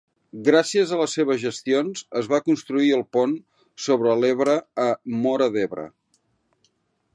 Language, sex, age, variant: Catalan, male, 50-59, Central